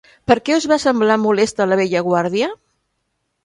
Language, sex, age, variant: Catalan, female, 70-79, Central